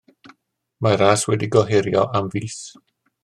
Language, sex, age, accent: Welsh, male, 60-69, Y Deyrnas Unedig Cymraeg